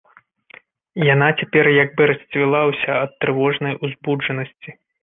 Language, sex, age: Belarusian, male, 30-39